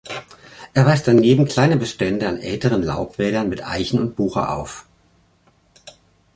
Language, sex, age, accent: German, male, 50-59, Deutschland Deutsch